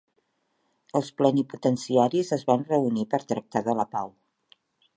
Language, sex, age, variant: Catalan, female, 40-49, Central